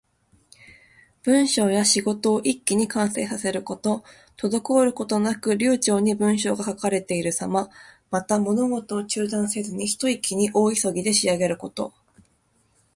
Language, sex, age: Japanese, female, 19-29